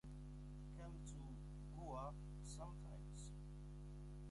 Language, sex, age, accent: English, male, 19-29, United States English